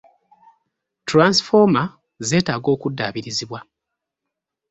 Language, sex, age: Ganda, male, 30-39